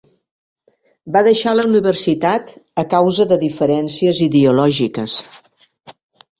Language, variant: Catalan, Septentrional